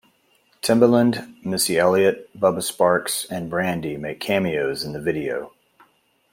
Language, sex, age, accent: English, male, 40-49, United States English